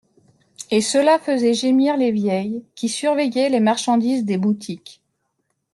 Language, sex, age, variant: French, female, 30-39, Français de métropole